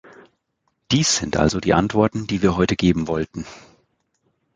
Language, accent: German, Deutschland Deutsch